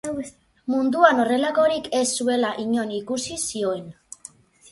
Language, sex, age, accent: Basque, female, 40-49, Erdialdekoa edo Nafarra (Gipuzkoa, Nafarroa)